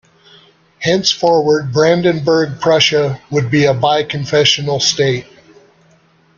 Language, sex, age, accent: English, male, 50-59, United States English